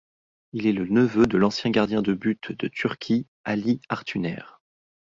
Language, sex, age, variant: French, male, 30-39, Français de métropole